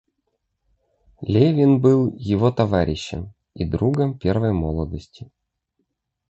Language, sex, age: Russian, male, 30-39